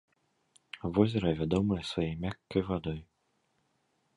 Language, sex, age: Belarusian, male, 19-29